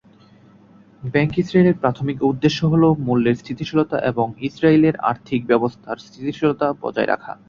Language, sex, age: Bengali, male, 19-29